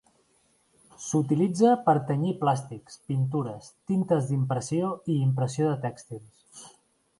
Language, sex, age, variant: Catalan, male, 40-49, Central